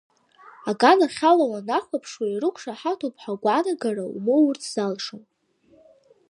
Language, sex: Abkhazian, female